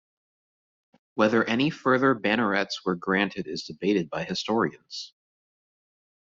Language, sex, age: English, male, 19-29